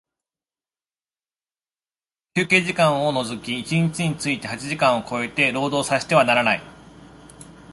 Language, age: Japanese, 40-49